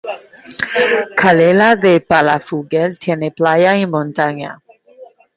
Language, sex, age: Spanish, female, 19-29